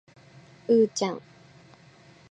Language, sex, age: Japanese, female, 19-29